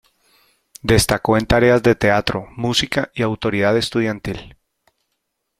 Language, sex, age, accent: Spanish, male, 30-39, Caribe: Cuba, Venezuela, Puerto Rico, República Dominicana, Panamá, Colombia caribeña, México caribeño, Costa del golfo de México